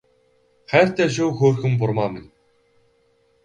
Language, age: Mongolian, 19-29